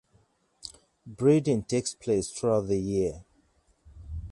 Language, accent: English, Canadian English